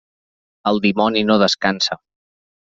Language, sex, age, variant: Catalan, male, 30-39, Central